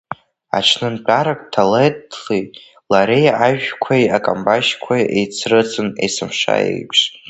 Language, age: Abkhazian, under 19